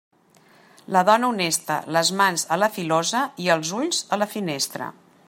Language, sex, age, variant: Catalan, female, 60-69, Central